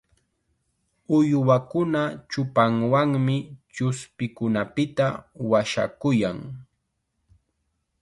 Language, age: Chiquián Ancash Quechua, 19-29